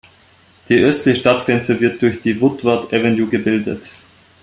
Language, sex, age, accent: German, male, 19-29, Österreichisches Deutsch